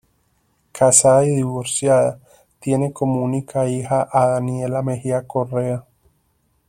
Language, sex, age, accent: Spanish, male, 19-29, Caribe: Cuba, Venezuela, Puerto Rico, República Dominicana, Panamá, Colombia caribeña, México caribeño, Costa del golfo de México